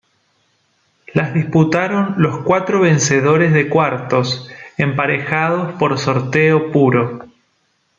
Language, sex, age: Spanish, male, 30-39